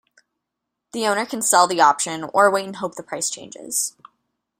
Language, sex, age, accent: English, female, 19-29, United States English